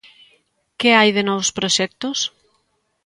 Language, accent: Galician, Normativo (estándar)